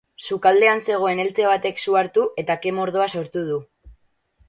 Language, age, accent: Basque, under 19, Batua